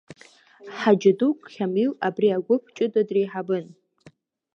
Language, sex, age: Abkhazian, female, under 19